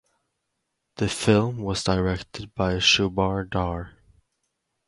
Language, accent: English, United States English